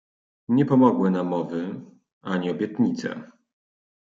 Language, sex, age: Polish, male, 30-39